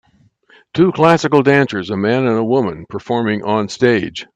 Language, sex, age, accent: English, male, 70-79, United States English